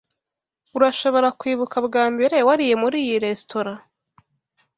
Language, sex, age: Kinyarwanda, female, 19-29